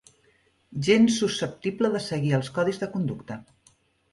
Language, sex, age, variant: Catalan, female, 40-49, Central